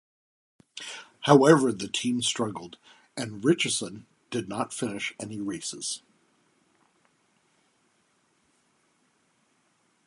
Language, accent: English, United States English